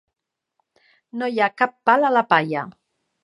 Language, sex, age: Catalan, female, 50-59